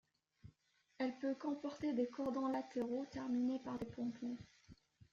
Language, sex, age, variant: French, female, under 19, Français de métropole